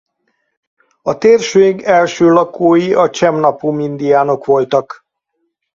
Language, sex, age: Hungarian, male, 60-69